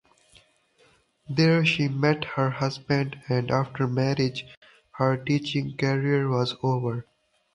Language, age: English, under 19